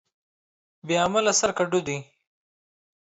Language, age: Pashto, 19-29